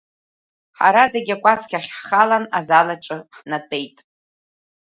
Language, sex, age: Abkhazian, female, 30-39